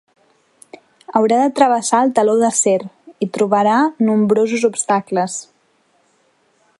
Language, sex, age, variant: Catalan, female, 19-29, Central